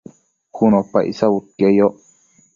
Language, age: Matsés, 19-29